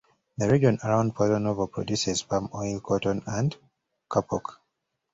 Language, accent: English, United States English